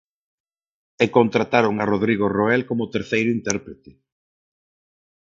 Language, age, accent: Galician, 30-39, Normativo (estándar); Neofalante